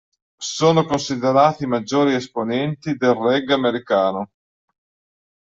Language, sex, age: Italian, male, 50-59